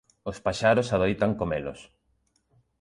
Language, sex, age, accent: Galician, male, 30-39, Normativo (estándar)